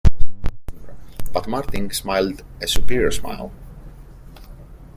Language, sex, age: English, male, 30-39